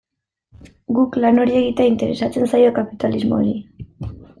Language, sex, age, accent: Basque, female, 19-29, Erdialdekoa edo Nafarra (Gipuzkoa, Nafarroa)